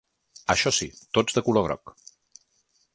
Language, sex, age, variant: Catalan, male, 30-39, Nord-Occidental